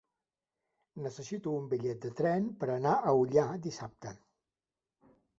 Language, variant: Catalan, Central